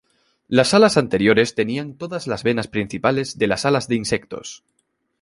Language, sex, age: Spanish, male, 19-29